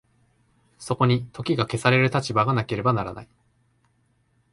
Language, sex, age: Japanese, male, 19-29